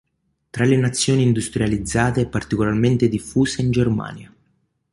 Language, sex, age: Italian, male, 19-29